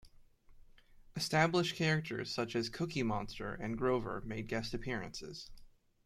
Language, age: English, 19-29